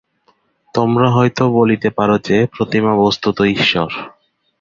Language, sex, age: Bengali, male, 19-29